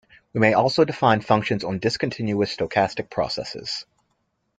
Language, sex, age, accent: English, male, 19-29, United States English